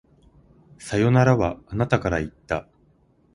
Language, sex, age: Japanese, male, 19-29